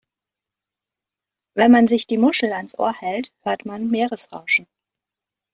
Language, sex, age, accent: German, male, 30-39, Deutschland Deutsch